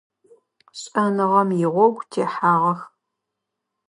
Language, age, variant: Adyghe, 40-49, Адыгабзэ (Кирил, пстэумэ зэдыряе)